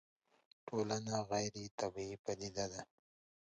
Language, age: Pashto, 19-29